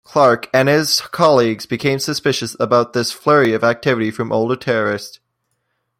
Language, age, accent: English, under 19, Canadian English